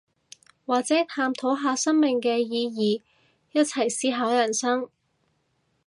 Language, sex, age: Cantonese, female, 30-39